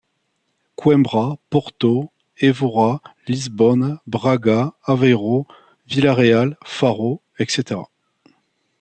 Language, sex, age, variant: French, male, 40-49, Français de métropole